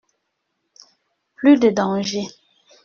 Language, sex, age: French, female, 19-29